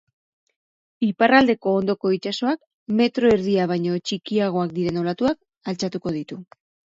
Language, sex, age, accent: Basque, female, 40-49, Erdialdekoa edo Nafarra (Gipuzkoa, Nafarroa)